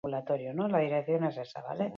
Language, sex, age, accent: Basque, female, 40-49, Mendebalekoa (Araba, Bizkaia, Gipuzkoako mendebaleko herri batzuk)